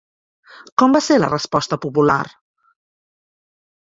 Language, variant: Catalan, Central